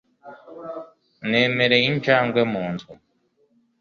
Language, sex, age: Kinyarwanda, male, 19-29